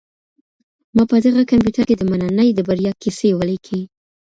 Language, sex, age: Pashto, female, under 19